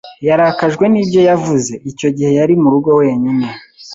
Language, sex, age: Kinyarwanda, male, 19-29